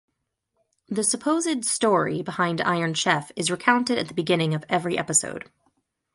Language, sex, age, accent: English, female, 30-39, United States English